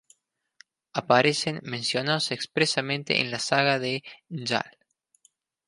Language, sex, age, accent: Spanish, male, 19-29, Rioplatense: Argentina, Uruguay, este de Bolivia, Paraguay